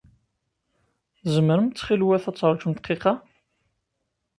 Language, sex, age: Kabyle, male, 19-29